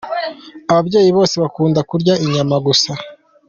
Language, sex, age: Kinyarwanda, male, 19-29